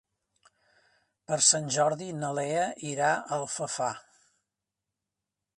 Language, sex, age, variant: Catalan, male, 60-69, Central